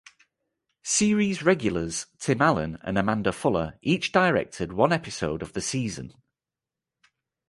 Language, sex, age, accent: English, male, 30-39, England English